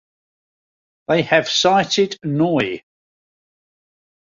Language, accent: English, England English